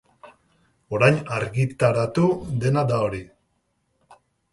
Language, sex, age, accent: Basque, male, 40-49, Mendebalekoa (Araba, Bizkaia, Gipuzkoako mendebaleko herri batzuk)